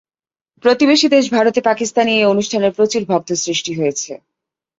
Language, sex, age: Bengali, female, 30-39